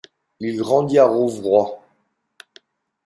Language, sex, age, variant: French, male, 40-49, Français de métropole